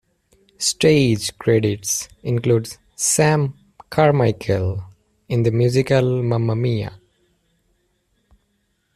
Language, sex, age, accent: English, male, 19-29, United States English